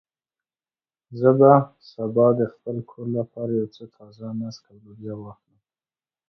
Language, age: Pashto, 30-39